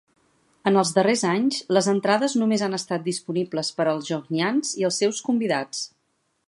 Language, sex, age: Catalan, female, 40-49